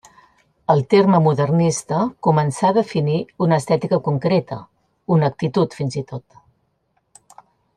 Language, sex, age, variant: Catalan, female, 50-59, Central